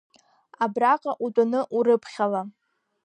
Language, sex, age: Abkhazian, female, under 19